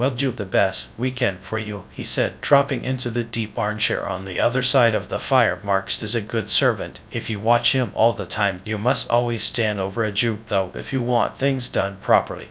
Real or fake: fake